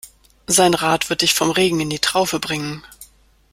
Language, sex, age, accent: German, female, 30-39, Deutschland Deutsch